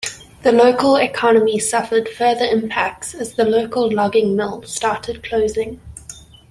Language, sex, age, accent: English, female, 19-29, Southern African (South Africa, Zimbabwe, Namibia)